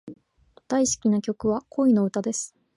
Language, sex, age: Japanese, female, 19-29